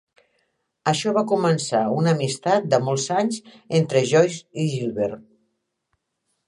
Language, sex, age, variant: Catalan, female, 60-69, Central